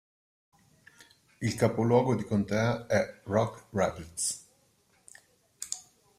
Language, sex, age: Italian, male, 50-59